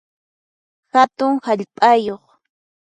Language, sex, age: Puno Quechua, female, 19-29